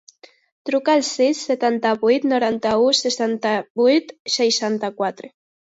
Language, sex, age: Catalan, female, under 19